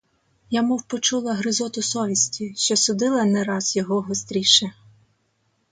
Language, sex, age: Ukrainian, female, 30-39